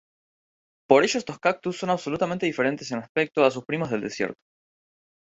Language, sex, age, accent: Spanish, male, under 19, Rioplatense: Argentina, Uruguay, este de Bolivia, Paraguay